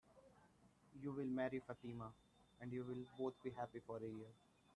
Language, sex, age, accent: English, male, 19-29, India and South Asia (India, Pakistan, Sri Lanka)